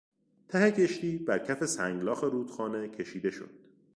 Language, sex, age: Persian, male, 30-39